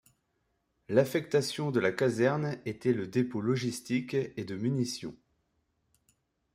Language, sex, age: French, male, 30-39